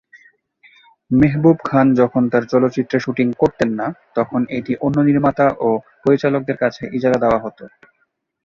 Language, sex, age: Bengali, male, 19-29